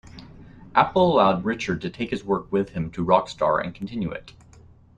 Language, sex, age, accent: English, male, 30-39, United States English